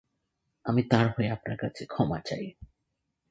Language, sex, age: Bengali, male, 19-29